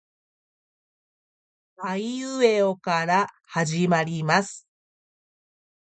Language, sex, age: Japanese, female, 40-49